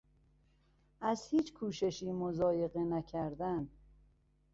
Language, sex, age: Persian, female, 40-49